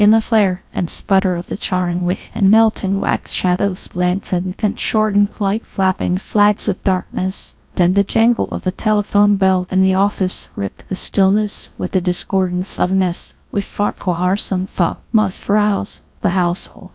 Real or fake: fake